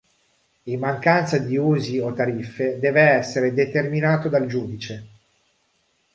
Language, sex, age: Italian, male, 40-49